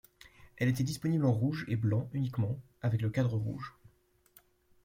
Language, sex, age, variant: French, male, 19-29, Français de métropole